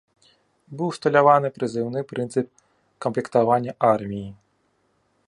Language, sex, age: Belarusian, male, 30-39